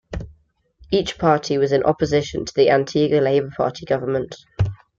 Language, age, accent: English, 19-29, England English